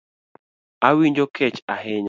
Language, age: Luo (Kenya and Tanzania), 19-29